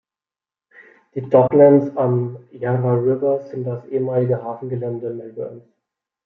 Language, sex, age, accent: German, male, 19-29, Deutschland Deutsch